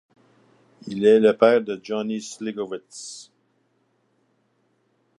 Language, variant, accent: French, Français d'Amérique du Nord, Français du Canada